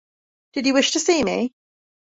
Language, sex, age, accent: English, female, 19-29, England English